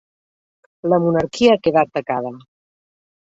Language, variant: Catalan, Balear